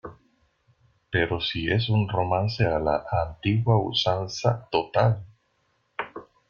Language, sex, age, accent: Spanish, male, 50-59, América central